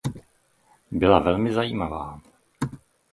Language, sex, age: Czech, male, 50-59